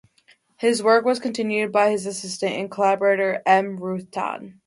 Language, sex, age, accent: English, female, under 19, United States English